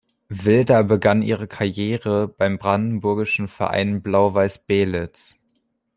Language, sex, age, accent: German, male, under 19, Deutschland Deutsch